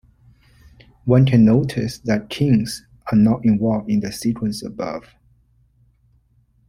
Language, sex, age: English, male, 40-49